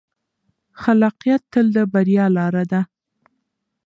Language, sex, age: Pashto, female, under 19